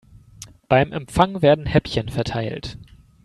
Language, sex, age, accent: German, male, 19-29, Deutschland Deutsch